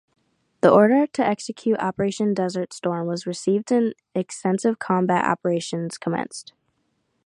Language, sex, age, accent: English, female, under 19, United States English